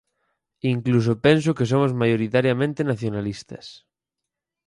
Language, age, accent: Galician, under 19, Normativo (estándar)